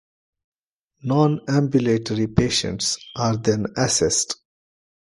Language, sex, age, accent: English, male, 40-49, India and South Asia (India, Pakistan, Sri Lanka)